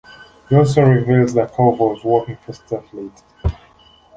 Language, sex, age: English, male, 19-29